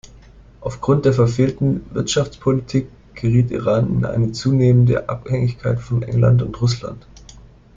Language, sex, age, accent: German, male, 19-29, Deutschland Deutsch